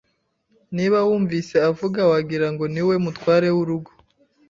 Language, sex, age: Kinyarwanda, female, 30-39